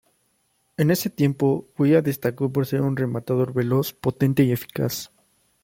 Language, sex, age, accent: Spanish, male, 19-29, México